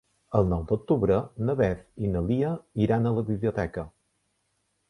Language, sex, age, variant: Catalan, male, 50-59, Balear